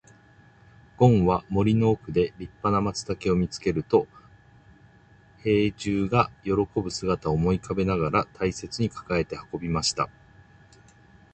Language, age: Japanese, 40-49